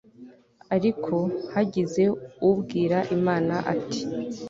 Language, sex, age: Kinyarwanda, female, 19-29